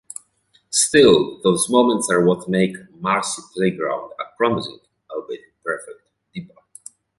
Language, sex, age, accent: English, male, 30-39, United States English